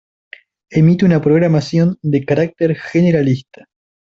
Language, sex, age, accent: Spanish, male, under 19, Rioplatense: Argentina, Uruguay, este de Bolivia, Paraguay